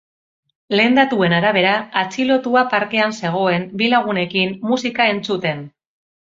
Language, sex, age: Basque, female, 40-49